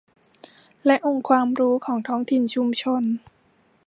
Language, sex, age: Thai, female, 19-29